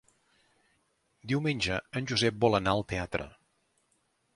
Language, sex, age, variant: Catalan, male, 40-49, Central